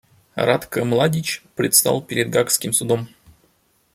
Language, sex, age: Russian, male, 30-39